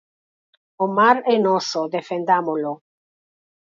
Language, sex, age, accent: Galician, female, 50-59, Normativo (estándar)